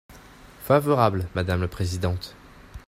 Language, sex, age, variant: French, male, 19-29, Français de métropole